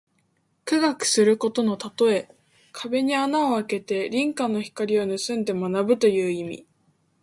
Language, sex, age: Japanese, female, 19-29